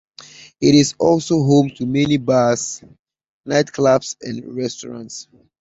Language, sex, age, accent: English, male, 30-39, United States English